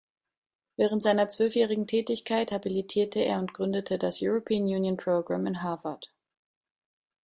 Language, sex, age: German, female, 30-39